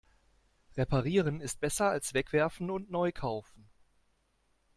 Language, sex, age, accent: German, male, 40-49, Deutschland Deutsch